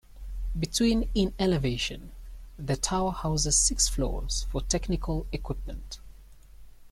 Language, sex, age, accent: English, male, 19-29, England English